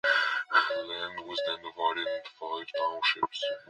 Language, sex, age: English, male, 40-49